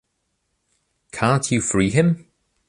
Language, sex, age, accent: English, male, under 19, England English